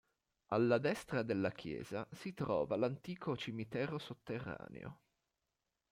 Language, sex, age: Italian, male, 19-29